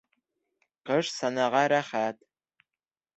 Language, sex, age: Bashkir, male, under 19